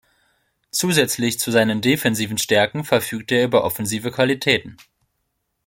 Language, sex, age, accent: German, male, 19-29, Deutschland Deutsch